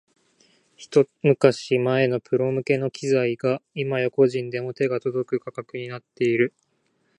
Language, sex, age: Japanese, male, 19-29